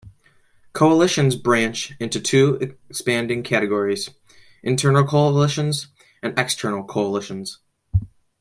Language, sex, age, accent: English, male, under 19, United States English